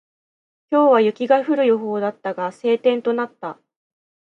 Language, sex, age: Japanese, female, 30-39